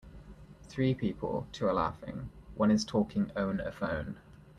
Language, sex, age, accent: English, male, 19-29, England English